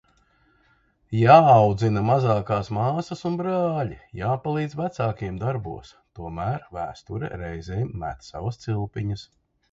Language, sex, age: Latvian, male, 50-59